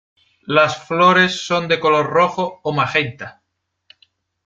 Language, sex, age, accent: Spanish, male, 19-29, España: Centro-Sur peninsular (Madrid, Toledo, Castilla-La Mancha)